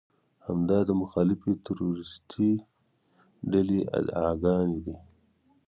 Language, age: Pashto, 19-29